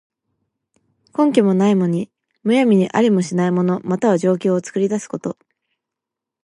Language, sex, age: Japanese, female, 19-29